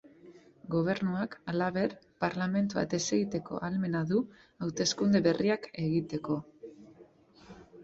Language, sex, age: Basque, female, 30-39